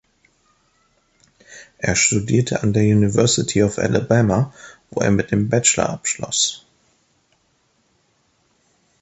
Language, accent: German, Deutschland Deutsch